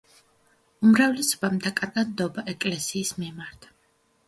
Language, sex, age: Georgian, female, 30-39